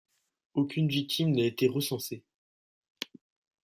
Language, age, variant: French, 19-29, Français de métropole